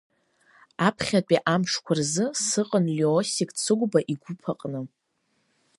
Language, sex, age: Abkhazian, female, under 19